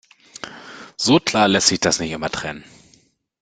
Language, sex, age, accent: German, male, 30-39, Deutschland Deutsch